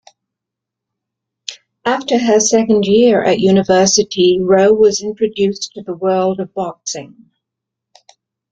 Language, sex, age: English, female, 70-79